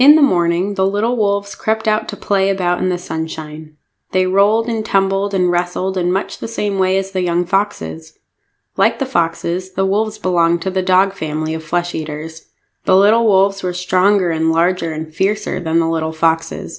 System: none